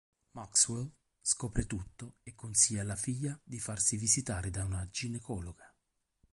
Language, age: Italian, 30-39